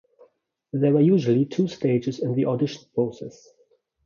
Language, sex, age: English, male, 30-39